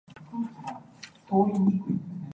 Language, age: Cantonese, 19-29